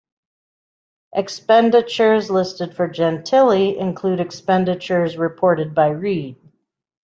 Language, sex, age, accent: English, female, 50-59, United States English